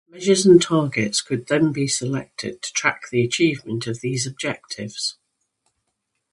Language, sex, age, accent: English, female, 50-59, England English